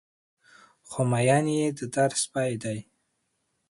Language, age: Pashto, 19-29